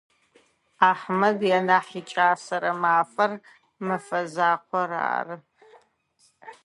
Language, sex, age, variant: Adyghe, female, 30-39, Адыгабзэ (Кирил, пстэумэ зэдыряе)